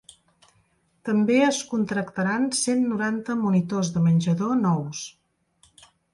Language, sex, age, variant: Catalan, female, 50-59, Central